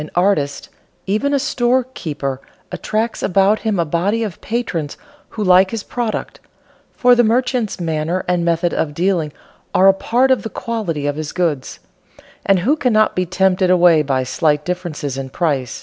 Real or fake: real